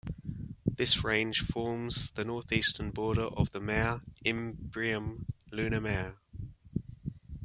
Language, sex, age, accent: English, male, 30-39, England English